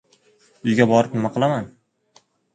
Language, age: Uzbek, 19-29